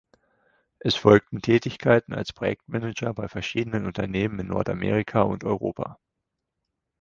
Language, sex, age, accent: German, male, 30-39, Deutschland Deutsch